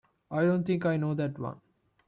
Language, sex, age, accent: English, male, 19-29, India and South Asia (India, Pakistan, Sri Lanka)